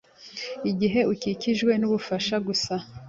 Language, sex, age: Kinyarwanda, female, 19-29